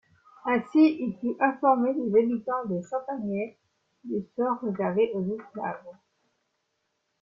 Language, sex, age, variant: French, female, 50-59, Français de métropole